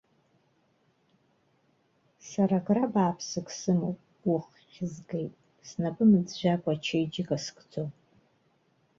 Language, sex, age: Abkhazian, female, 40-49